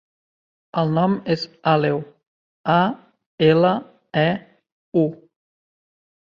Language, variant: Catalan, Central